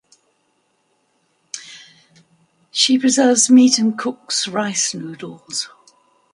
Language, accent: English, England English